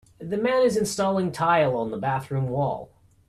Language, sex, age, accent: English, male, 30-39, United States English